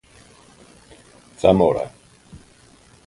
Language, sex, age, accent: Galician, male, 50-59, Normativo (estándar)